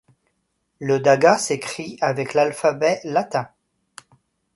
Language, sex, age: French, male, 40-49